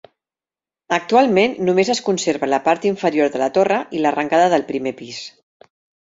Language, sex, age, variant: Catalan, female, 50-59, Central